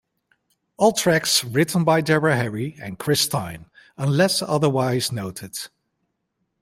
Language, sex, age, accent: English, male, 40-49, United States English